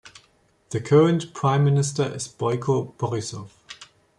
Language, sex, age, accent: English, male, 40-49, United States English